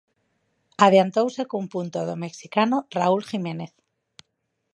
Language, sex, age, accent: Galician, female, 30-39, Normativo (estándar)